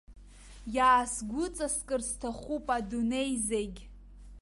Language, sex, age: Abkhazian, female, under 19